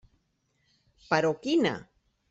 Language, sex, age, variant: Catalan, female, 50-59, Central